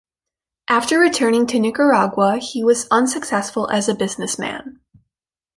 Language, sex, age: English, female, under 19